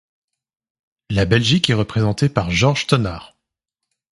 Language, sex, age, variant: French, male, 30-39, Français de métropole